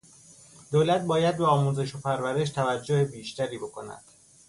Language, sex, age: Persian, male, 30-39